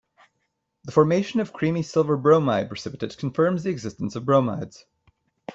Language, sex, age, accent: English, male, 19-29, United States English